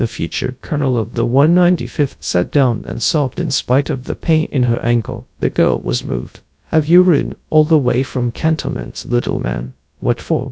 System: TTS, GradTTS